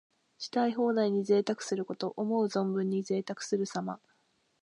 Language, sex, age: Japanese, female, 19-29